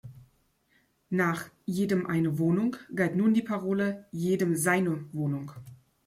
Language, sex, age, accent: German, female, 40-49, Deutschland Deutsch